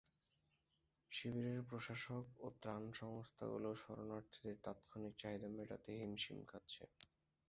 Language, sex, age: Bengali, male, 19-29